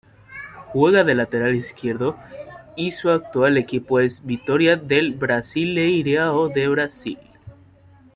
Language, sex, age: Spanish, male, under 19